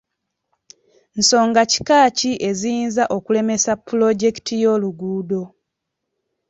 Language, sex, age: Ganda, female, 19-29